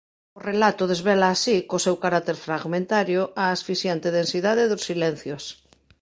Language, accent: Galician, Normativo (estándar)